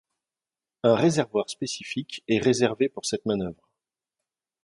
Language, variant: French, Français de métropole